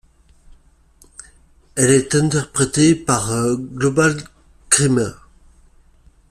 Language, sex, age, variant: French, male, 50-59, Français de métropole